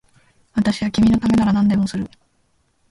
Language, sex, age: Japanese, female, 19-29